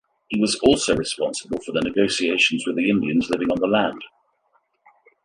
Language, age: English, 60-69